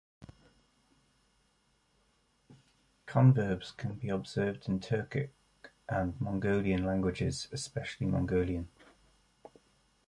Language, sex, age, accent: English, male, 40-49, England English